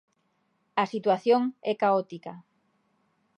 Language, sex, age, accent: Galician, female, 40-49, Atlántico (seseo e gheada)